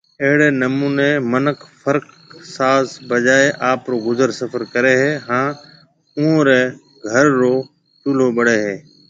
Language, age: Marwari (Pakistan), 40-49